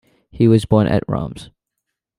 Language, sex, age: English, male, under 19